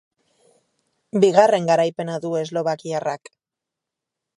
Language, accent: Basque, Erdialdekoa edo Nafarra (Gipuzkoa, Nafarroa)